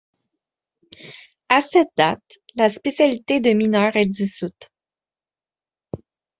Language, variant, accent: French, Français d'Amérique du Nord, Français du Canada